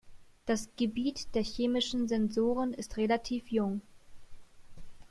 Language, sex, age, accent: German, female, 19-29, Deutschland Deutsch